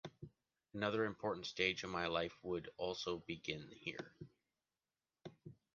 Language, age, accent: English, 30-39, Canadian English